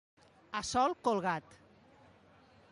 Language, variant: Catalan, Septentrional